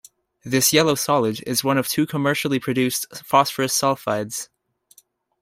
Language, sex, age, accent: English, male, 19-29, Canadian English